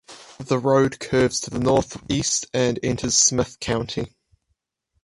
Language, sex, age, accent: English, male, 19-29, New Zealand English